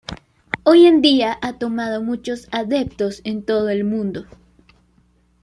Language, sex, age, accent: Spanish, female, under 19, Caribe: Cuba, Venezuela, Puerto Rico, República Dominicana, Panamá, Colombia caribeña, México caribeño, Costa del golfo de México